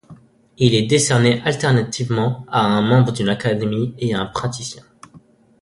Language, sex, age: French, male, under 19